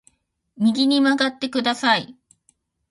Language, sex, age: Japanese, female, 40-49